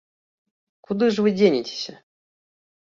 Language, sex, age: Belarusian, male, 30-39